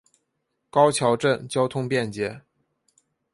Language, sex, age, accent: Chinese, male, 19-29, 出生地：天津市